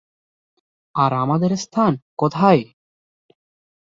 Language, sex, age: Bengali, male, 19-29